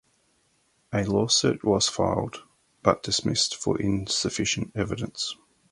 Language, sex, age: English, male, 40-49